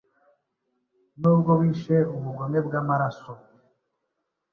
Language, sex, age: Kinyarwanda, male, 19-29